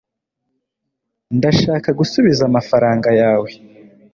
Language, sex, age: Kinyarwanda, male, 19-29